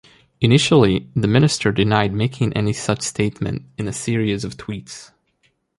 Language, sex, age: English, male, 19-29